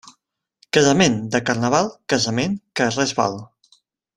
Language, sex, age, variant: Catalan, male, 19-29, Central